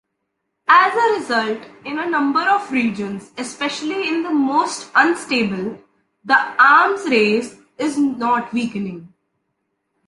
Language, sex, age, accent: English, female, 19-29, India and South Asia (India, Pakistan, Sri Lanka)